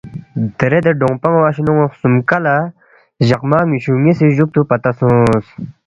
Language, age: Balti, 19-29